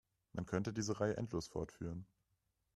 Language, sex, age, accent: German, male, 19-29, Deutschland Deutsch